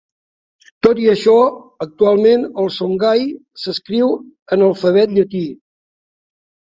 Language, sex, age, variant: Catalan, male, 60-69, Septentrional